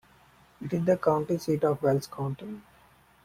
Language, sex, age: English, male, 19-29